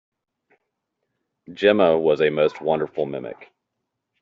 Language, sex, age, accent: English, male, 30-39, United States English